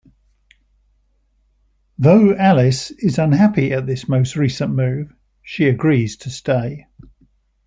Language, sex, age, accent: English, male, 60-69, England English